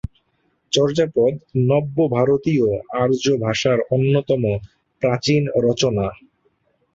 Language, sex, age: Bengali, male, 19-29